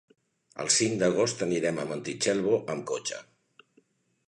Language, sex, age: Catalan, male, 60-69